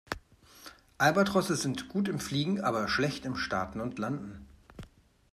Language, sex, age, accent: German, male, 40-49, Deutschland Deutsch